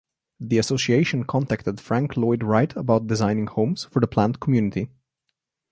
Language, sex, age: English, male, 19-29